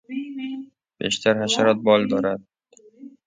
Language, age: Persian, 30-39